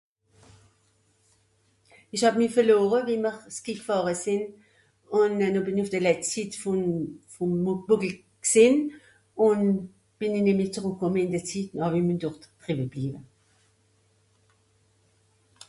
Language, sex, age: Swiss German, female, 70-79